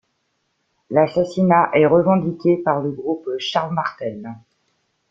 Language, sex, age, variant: French, female, 40-49, Français de métropole